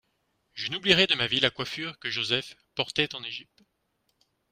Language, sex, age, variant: French, male, 40-49, Français de métropole